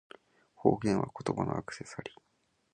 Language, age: Japanese, 19-29